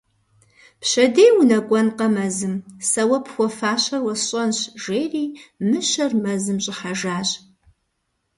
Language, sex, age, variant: Kabardian, female, 40-49, Адыгэбзэ (Къэбэрдей, Кирил, Урысей)